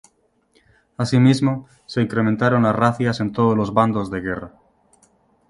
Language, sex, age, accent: Spanish, male, 30-39, España: Norte peninsular (Asturias, Castilla y León, Cantabria, País Vasco, Navarra, Aragón, La Rioja, Guadalajara, Cuenca)